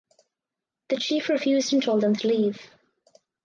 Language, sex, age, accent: English, female, under 19, United States English